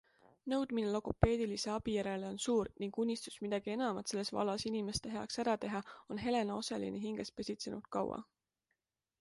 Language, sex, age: Estonian, female, 19-29